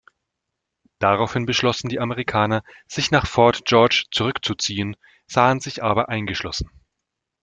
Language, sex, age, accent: German, male, 30-39, Deutschland Deutsch